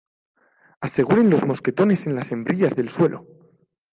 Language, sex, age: Spanish, male, 19-29